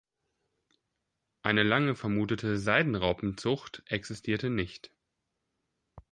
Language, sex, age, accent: German, male, 19-29, Deutschland Deutsch